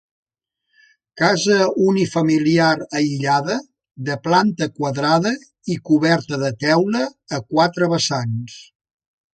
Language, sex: Catalan, male